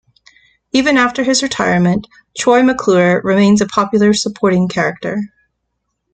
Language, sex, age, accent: English, female, 40-49, United States English